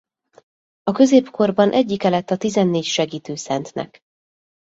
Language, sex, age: Hungarian, female, 30-39